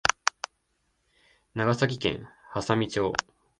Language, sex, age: Japanese, male, 19-29